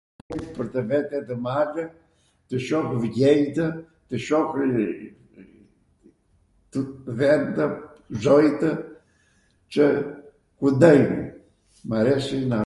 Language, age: Arvanitika Albanian, 70-79